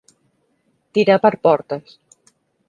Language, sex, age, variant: Catalan, female, 50-59, Central